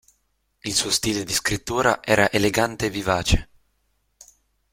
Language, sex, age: Italian, male, 19-29